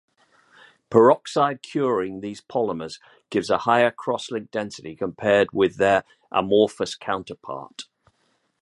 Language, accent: English, England English